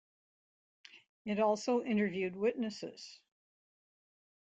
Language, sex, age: English, female, 70-79